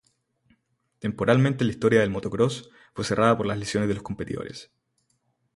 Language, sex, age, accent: Spanish, male, 19-29, Chileno: Chile, Cuyo